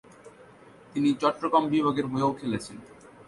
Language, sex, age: Bengali, male, 19-29